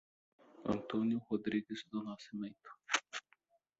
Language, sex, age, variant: Portuguese, male, 30-39, Portuguese (Brasil)